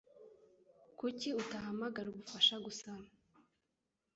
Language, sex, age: Kinyarwanda, female, under 19